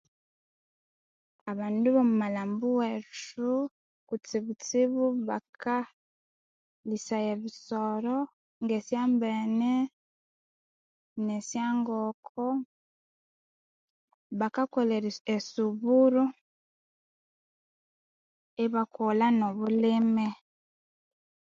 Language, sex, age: Konzo, female, 19-29